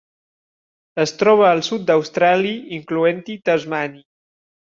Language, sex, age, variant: Catalan, male, 19-29, Septentrional